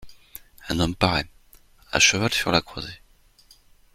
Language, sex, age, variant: French, male, 40-49, Français de métropole